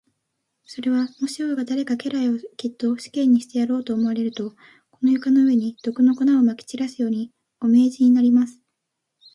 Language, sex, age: Japanese, female, under 19